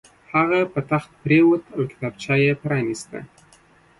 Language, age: Pashto, 30-39